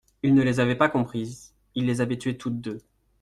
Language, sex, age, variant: French, male, 30-39, Français de métropole